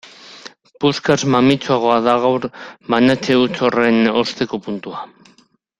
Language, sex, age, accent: Basque, male, 40-49, Mendebalekoa (Araba, Bizkaia, Gipuzkoako mendebaleko herri batzuk)